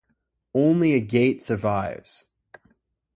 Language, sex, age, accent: English, male, 19-29, United States English